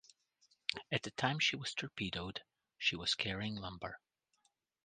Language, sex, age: English, male, 40-49